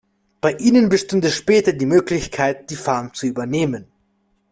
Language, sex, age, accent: German, male, 19-29, Deutschland Deutsch